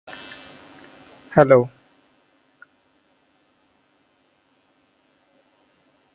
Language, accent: English, India and South Asia (India, Pakistan, Sri Lanka)